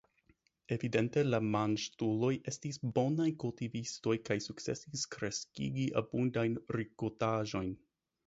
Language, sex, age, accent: Esperanto, male, 19-29, Internacia